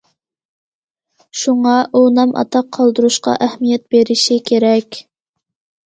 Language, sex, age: Uyghur, female, 19-29